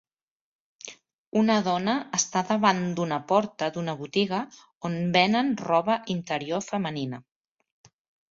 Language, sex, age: Catalan, female, 40-49